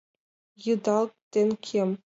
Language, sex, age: Mari, female, 19-29